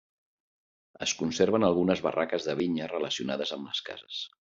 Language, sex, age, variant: Catalan, male, 50-59, Central